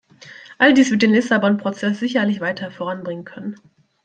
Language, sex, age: German, female, 19-29